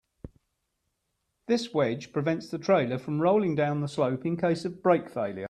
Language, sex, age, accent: English, male, 60-69, England English